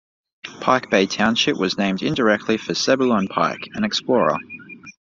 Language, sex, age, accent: English, male, 19-29, Australian English